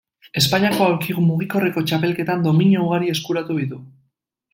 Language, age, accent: Basque, 19-29, Mendebalekoa (Araba, Bizkaia, Gipuzkoako mendebaleko herri batzuk)